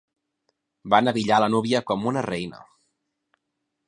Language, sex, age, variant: Catalan, male, 30-39, Central